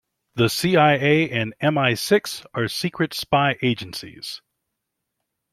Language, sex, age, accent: English, male, 50-59, United States English